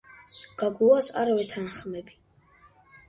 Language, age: Georgian, under 19